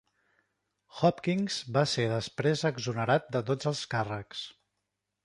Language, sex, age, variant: Catalan, male, 40-49, Central